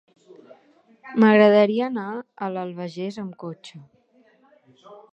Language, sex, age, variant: Catalan, female, 19-29, Central